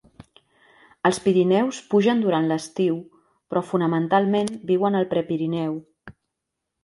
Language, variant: Catalan, Central